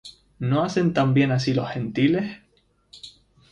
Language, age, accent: Spanish, 19-29, España: Islas Canarias